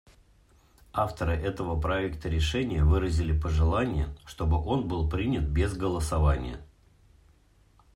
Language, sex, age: Russian, male, 40-49